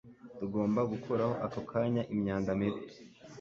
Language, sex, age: Kinyarwanda, male, 19-29